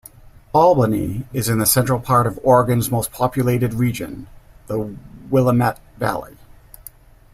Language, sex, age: English, male, 40-49